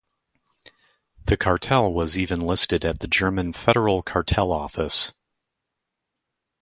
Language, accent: English, United States English